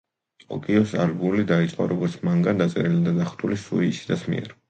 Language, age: Georgian, 19-29